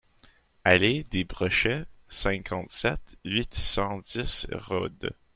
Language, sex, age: French, male, 19-29